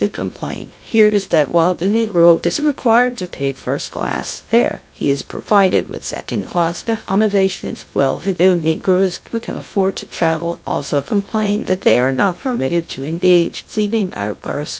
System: TTS, GlowTTS